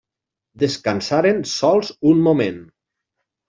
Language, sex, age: Catalan, male, 40-49